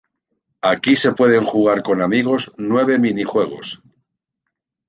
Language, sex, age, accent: Spanish, male, 50-59, España: Centro-Sur peninsular (Madrid, Toledo, Castilla-La Mancha)